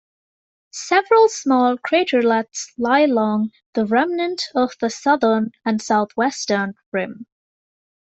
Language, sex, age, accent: English, female, 19-29, England English